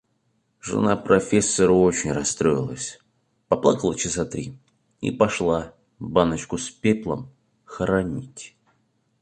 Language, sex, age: Russian, male, 19-29